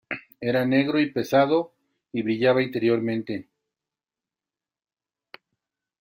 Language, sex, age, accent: Spanish, male, 40-49, México